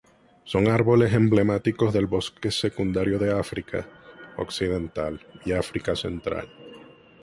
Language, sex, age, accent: Spanish, male, 19-29, Caribe: Cuba, Venezuela, Puerto Rico, República Dominicana, Panamá, Colombia caribeña, México caribeño, Costa del golfo de México